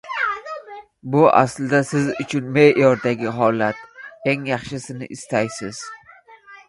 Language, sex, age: Uzbek, male, 30-39